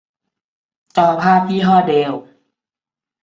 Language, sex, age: Thai, male, 30-39